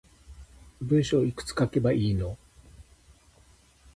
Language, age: Japanese, 60-69